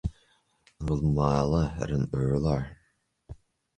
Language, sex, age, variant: Irish, male, 30-39, Gaeilge Uladh